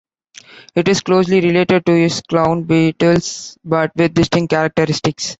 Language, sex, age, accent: English, male, 19-29, India and South Asia (India, Pakistan, Sri Lanka)